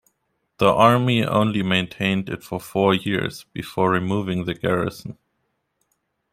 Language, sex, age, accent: English, male, 19-29, United States English